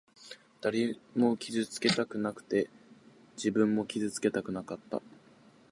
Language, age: Japanese, under 19